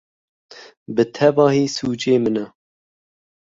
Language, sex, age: Kurdish, male, 30-39